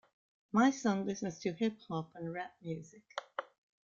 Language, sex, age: English, female, 70-79